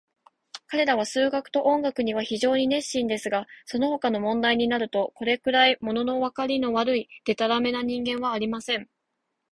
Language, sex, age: Japanese, female, 19-29